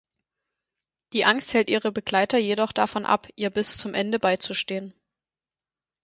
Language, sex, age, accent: German, female, 30-39, Deutschland Deutsch